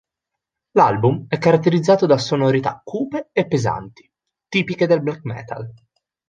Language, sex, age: Italian, male, 19-29